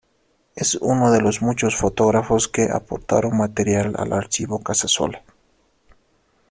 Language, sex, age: Spanish, male, 19-29